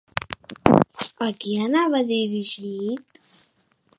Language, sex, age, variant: Catalan, female, 40-49, Septentrional